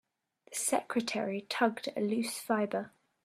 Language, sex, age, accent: English, female, under 19, England English